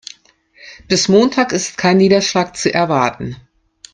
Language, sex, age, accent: German, female, 50-59, Deutschland Deutsch